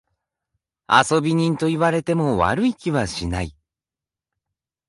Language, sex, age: Japanese, male, 30-39